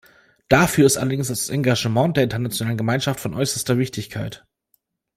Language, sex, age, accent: German, male, 30-39, Deutschland Deutsch